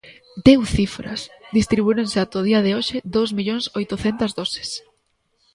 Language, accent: Galician, Normativo (estándar)